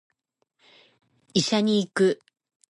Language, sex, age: Japanese, female, 60-69